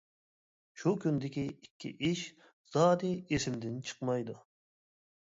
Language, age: Uyghur, 19-29